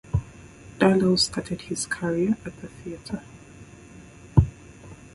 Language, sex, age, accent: English, female, 30-39, Canadian English